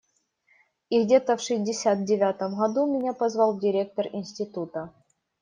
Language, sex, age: Russian, female, 19-29